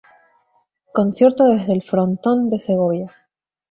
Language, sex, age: Spanish, female, 19-29